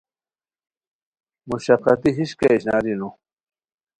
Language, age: Khowar, 40-49